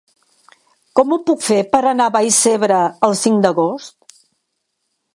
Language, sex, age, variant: Catalan, female, 70-79, Central